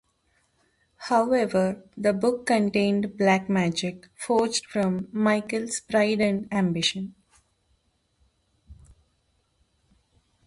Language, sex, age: English, female, 30-39